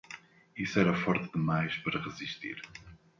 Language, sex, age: Portuguese, male, 50-59